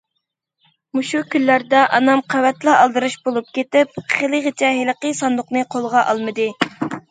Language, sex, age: Uyghur, female, under 19